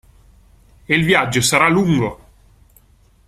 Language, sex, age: Italian, male, 30-39